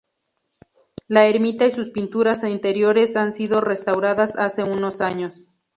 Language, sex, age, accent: Spanish, female, 30-39, México